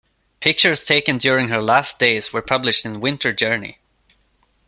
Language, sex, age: English, male, 19-29